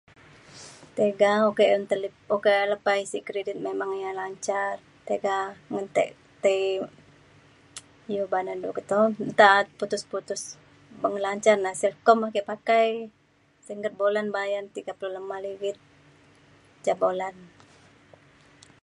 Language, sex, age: Mainstream Kenyah, female, 40-49